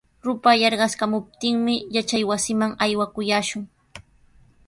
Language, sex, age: Sihuas Ancash Quechua, female, 19-29